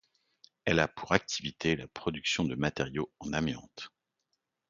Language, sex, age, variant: French, male, 40-49, Français de métropole